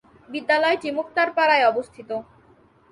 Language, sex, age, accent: Bengali, female, 19-29, শুদ্ধ বাংলা